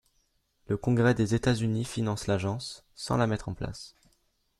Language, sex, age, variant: French, male, under 19, Français de métropole